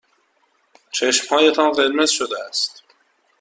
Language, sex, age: Persian, male, 19-29